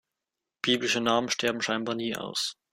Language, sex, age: German, male, under 19